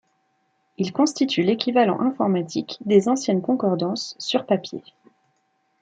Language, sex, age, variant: French, female, 19-29, Français de métropole